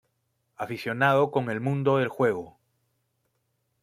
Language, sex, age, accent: Spanish, male, 40-49, Andino-Pacífico: Colombia, Perú, Ecuador, oeste de Bolivia y Venezuela andina